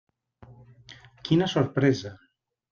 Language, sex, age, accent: Catalan, male, 40-49, valencià